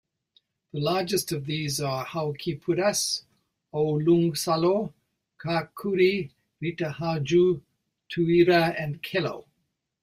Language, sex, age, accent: English, male, 70-79, New Zealand English